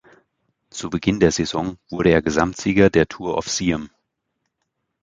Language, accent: German, Deutschland Deutsch